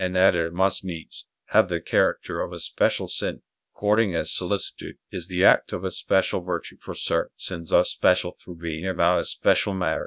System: TTS, GradTTS